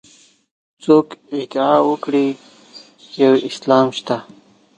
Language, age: Pashto, 19-29